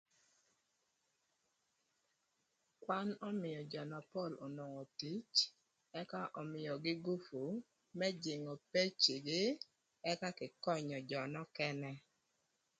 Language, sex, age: Thur, female, 30-39